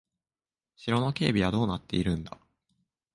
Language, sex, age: Japanese, male, 19-29